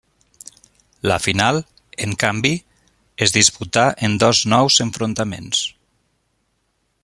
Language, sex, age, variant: Catalan, male, 50-59, Nord-Occidental